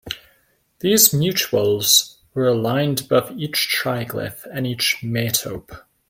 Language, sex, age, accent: English, male, 30-39, United States English